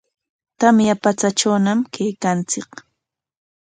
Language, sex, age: Corongo Ancash Quechua, female, 30-39